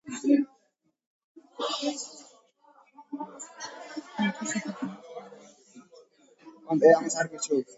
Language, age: Georgian, under 19